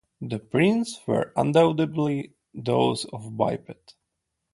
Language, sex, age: English, male, 30-39